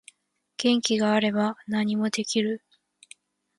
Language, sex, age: Japanese, female, 19-29